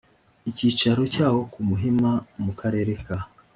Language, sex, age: Kinyarwanda, female, 30-39